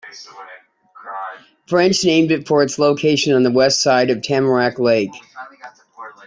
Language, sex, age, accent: English, female, 50-59, United States English